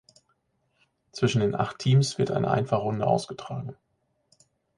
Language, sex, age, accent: German, male, 40-49, Deutschland Deutsch